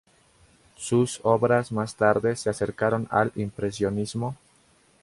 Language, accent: Spanish, Andino-Pacífico: Colombia, Perú, Ecuador, oeste de Bolivia y Venezuela andina